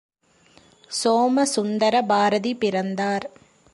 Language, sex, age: Tamil, female, 30-39